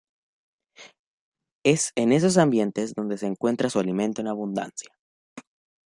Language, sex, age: Spanish, male, 19-29